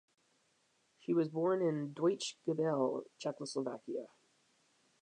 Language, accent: English, Canadian English